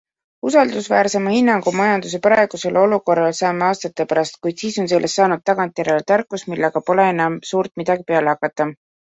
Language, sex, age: Estonian, female, 30-39